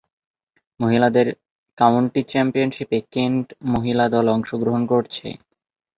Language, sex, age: Bengali, male, under 19